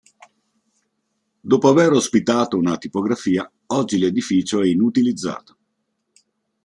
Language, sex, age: Italian, male, 50-59